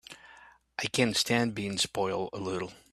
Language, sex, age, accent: English, male, 50-59, United States English